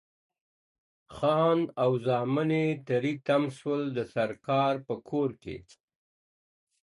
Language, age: Pashto, 50-59